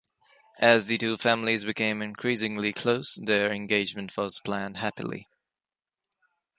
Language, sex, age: English, male, 19-29